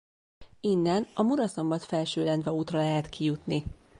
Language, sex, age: Hungarian, female, 19-29